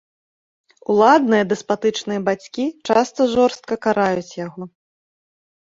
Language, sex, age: Belarusian, female, 30-39